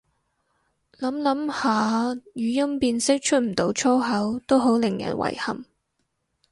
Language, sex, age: Cantonese, female, 19-29